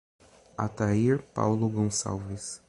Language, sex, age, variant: Portuguese, male, 19-29, Portuguese (Brasil)